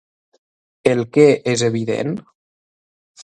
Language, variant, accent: Catalan, Nord-Occidental, septentrional